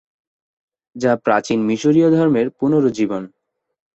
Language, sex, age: Bengali, male, 19-29